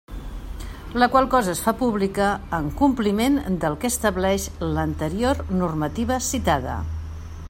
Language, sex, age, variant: Catalan, female, 60-69, Central